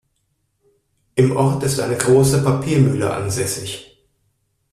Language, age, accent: German, 30-39, Deutschland Deutsch